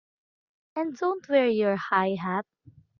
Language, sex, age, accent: English, female, under 19, Filipino